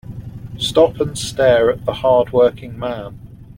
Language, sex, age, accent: English, male, 30-39, England English